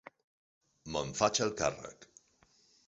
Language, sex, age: Catalan, male, 50-59